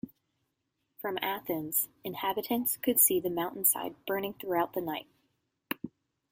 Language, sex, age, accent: English, female, 30-39, United States English